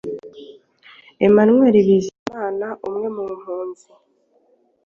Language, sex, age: Kinyarwanda, female, 19-29